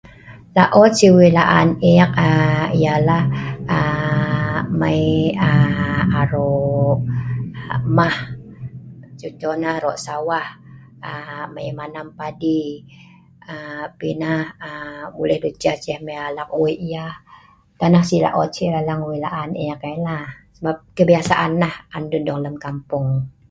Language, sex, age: Sa'ban, female, 50-59